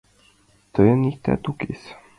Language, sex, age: Mari, male, under 19